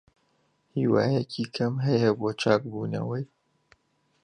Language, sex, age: Central Kurdish, male, 30-39